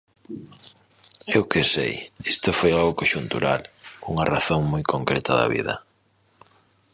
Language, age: Galician, 30-39